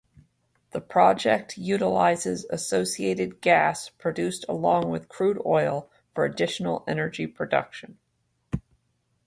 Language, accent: English, United States English